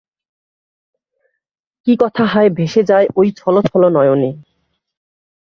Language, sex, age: Bengali, male, 19-29